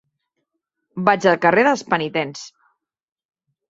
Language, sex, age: Catalan, female, 30-39